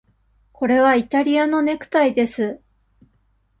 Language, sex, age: Japanese, female, 40-49